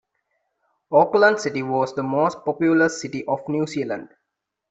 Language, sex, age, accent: English, male, 19-29, India and South Asia (India, Pakistan, Sri Lanka)